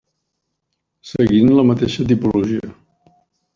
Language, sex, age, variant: Catalan, male, 50-59, Central